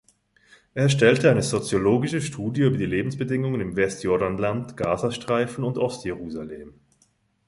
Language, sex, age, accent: German, male, 30-39, Schweizerdeutsch